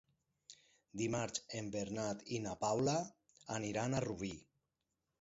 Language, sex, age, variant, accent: Catalan, male, 40-49, Valencià central, central; valencià